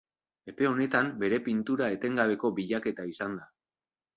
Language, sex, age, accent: Basque, male, 30-39, Mendebalekoa (Araba, Bizkaia, Gipuzkoako mendebaleko herri batzuk)